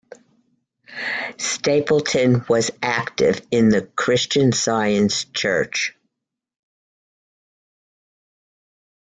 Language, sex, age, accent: English, female, 70-79, United States English